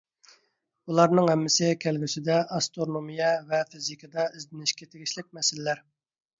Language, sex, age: Uyghur, male, 30-39